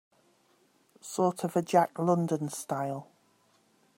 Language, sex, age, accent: English, female, 50-59, England English